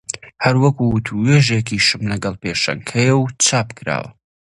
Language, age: Central Kurdish, 19-29